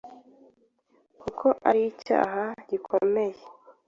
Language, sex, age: Kinyarwanda, female, 30-39